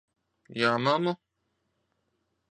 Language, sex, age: Latvian, male, 30-39